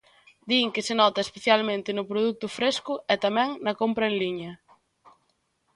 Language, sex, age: Galician, female, 19-29